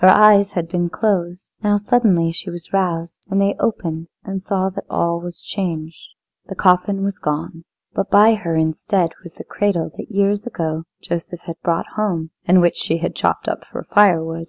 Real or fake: real